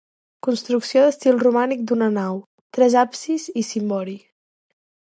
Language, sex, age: Catalan, female, 19-29